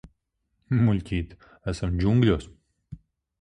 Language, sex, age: Latvian, male, 40-49